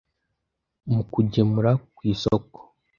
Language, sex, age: Kinyarwanda, male, under 19